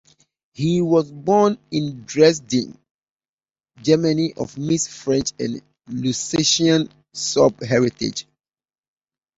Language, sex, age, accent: English, male, 30-39, United States English